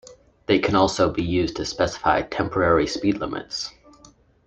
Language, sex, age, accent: English, male, 19-29, Canadian English